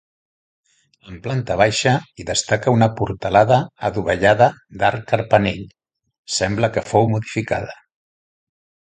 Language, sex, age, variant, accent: Catalan, male, 60-69, Central, central